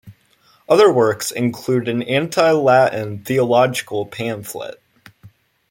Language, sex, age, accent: English, male, under 19, United States English